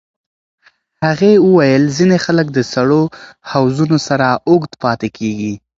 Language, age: Pashto, 19-29